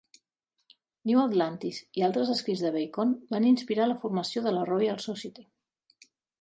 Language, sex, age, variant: Catalan, female, 40-49, Central